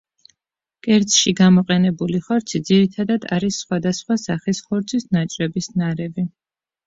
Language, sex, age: Georgian, female, 30-39